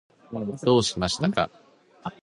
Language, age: Japanese, 19-29